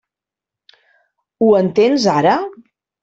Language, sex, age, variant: Catalan, female, 50-59, Central